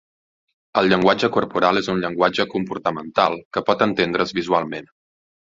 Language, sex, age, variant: Catalan, male, 30-39, Central